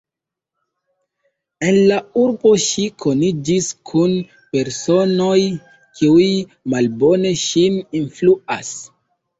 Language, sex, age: Esperanto, male, 19-29